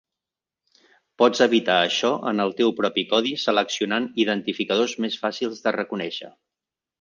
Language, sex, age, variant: Catalan, male, 50-59, Central